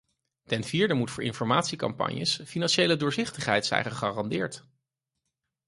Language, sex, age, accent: Dutch, male, 30-39, Nederlands Nederlands